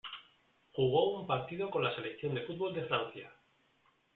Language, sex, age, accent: Spanish, male, 40-49, España: Norte peninsular (Asturias, Castilla y León, Cantabria, País Vasco, Navarra, Aragón, La Rioja, Guadalajara, Cuenca)